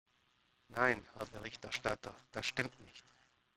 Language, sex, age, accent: German, male, 40-49, Deutschland Deutsch